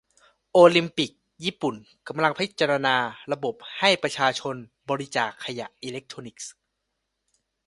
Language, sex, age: Thai, male, 19-29